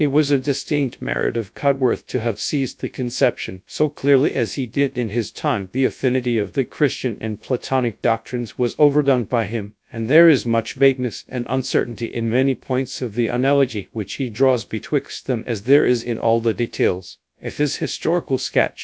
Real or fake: fake